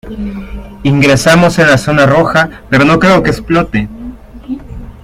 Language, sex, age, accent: Spanish, male, 19-29, América central